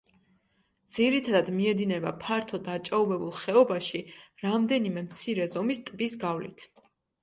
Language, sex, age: Georgian, female, 19-29